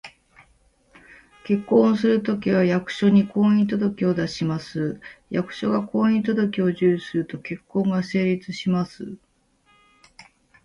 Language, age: Japanese, 30-39